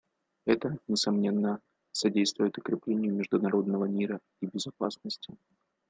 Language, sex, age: Russian, male, 19-29